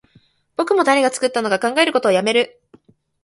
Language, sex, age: Japanese, female, 19-29